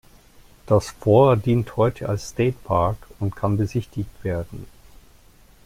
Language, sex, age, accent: German, male, 50-59, Deutschland Deutsch